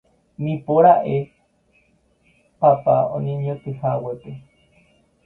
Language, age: Guarani, 19-29